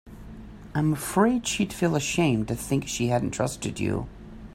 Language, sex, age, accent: English, male, 40-49, United States English